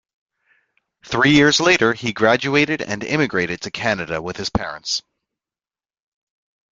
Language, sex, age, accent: English, male, 30-39, United States English